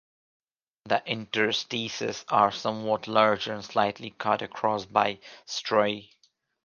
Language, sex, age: English, male, 19-29